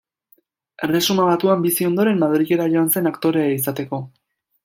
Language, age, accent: Basque, 19-29, Mendebalekoa (Araba, Bizkaia, Gipuzkoako mendebaleko herri batzuk)